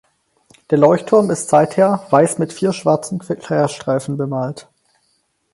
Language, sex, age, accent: German, male, under 19, Deutschland Deutsch